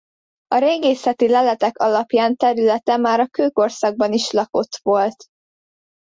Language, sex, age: Hungarian, female, under 19